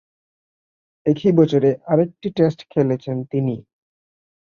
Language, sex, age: Bengali, male, 19-29